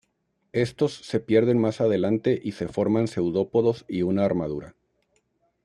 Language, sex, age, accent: Spanish, male, 40-49, México